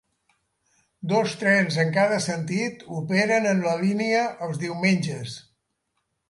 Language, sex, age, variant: Catalan, male, 70-79, Central